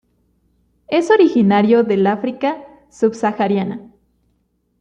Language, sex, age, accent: Spanish, female, 19-29, México